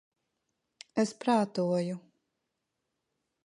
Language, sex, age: Latvian, female, 40-49